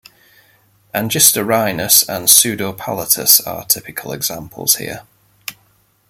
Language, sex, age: English, male, 40-49